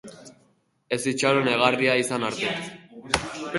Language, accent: Basque, Erdialdekoa edo Nafarra (Gipuzkoa, Nafarroa)